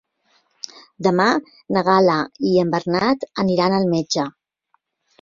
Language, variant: Catalan, Central